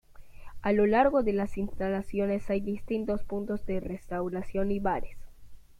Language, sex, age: Spanish, male, under 19